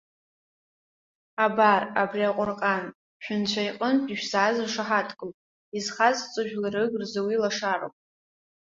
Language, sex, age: Abkhazian, female, under 19